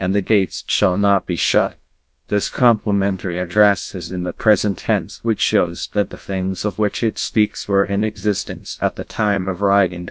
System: TTS, GlowTTS